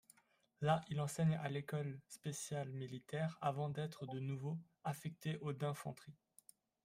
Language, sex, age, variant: French, male, 19-29, Français de métropole